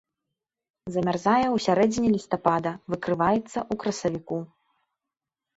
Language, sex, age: Belarusian, female, 19-29